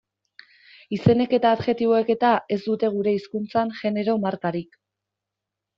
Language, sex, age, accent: Basque, female, 19-29, Erdialdekoa edo Nafarra (Gipuzkoa, Nafarroa)